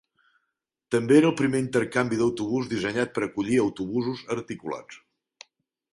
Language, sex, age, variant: Catalan, male, 50-59, Central